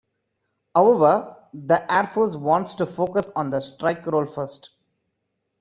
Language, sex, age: English, male, 19-29